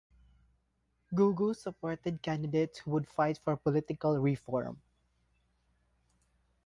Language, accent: English, Filipino